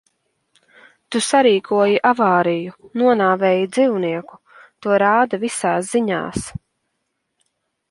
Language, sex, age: Latvian, female, 19-29